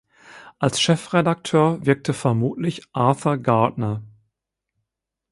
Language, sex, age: German, male, 50-59